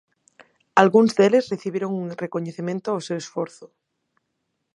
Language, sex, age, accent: Galician, female, 19-29, Neofalante